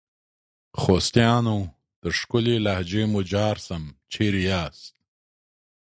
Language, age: Pashto, 50-59